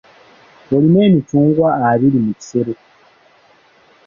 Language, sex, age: Ganda, male, under 19